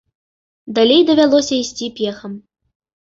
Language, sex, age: Belarusian, female, 19-29